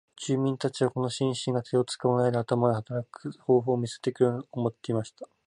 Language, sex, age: Japanese, male, 19-29